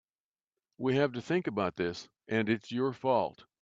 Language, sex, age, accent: English, male, 70-79, United States English